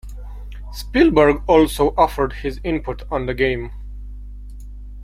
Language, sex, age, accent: English, male, 19-29, India and South Asia (India, Pakistan, Sri Lanka)